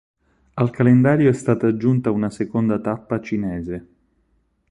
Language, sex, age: Italian, male, 19-29